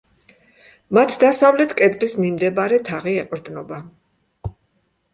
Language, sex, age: Georgian, female, 60-69